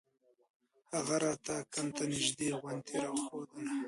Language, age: Pashto, 30-39